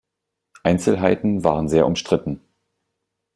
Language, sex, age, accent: German, male, 30-39, Deutschland Deutsch